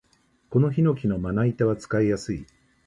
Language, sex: Japanese, male